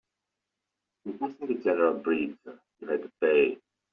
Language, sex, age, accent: English, male, 30-39, England English